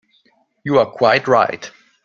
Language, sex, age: English, male, 19-29